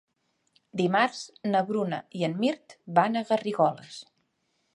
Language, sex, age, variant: Catalan, female, 40-49, Central